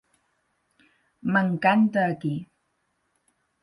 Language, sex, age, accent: Catalan, female, 30-39, gironí